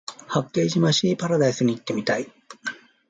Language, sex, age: Japanese, male, 50-59